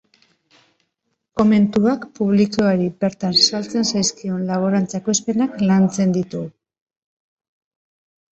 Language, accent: Basque, Mendebalekoa (Araba, Bizkaia, Gipuzkoako mendebaleko herri batzuk)